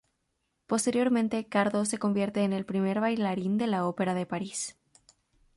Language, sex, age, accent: Spanish, female, under 19, América central